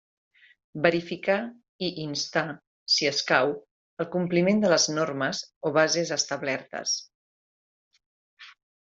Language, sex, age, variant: Catalan, female, 40-49, Central